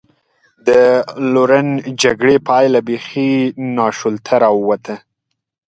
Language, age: Pashto, 19-29